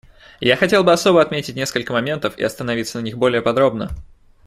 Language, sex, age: Russian, male, 19-29